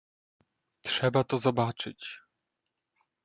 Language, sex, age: Polish, male, 19-29